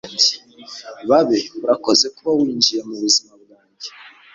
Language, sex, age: Kinyarwanda, male, 19-29